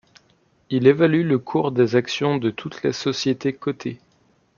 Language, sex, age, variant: French, male, 19-29, Français de métropole